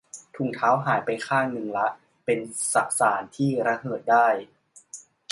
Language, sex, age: Thai, male, 19-29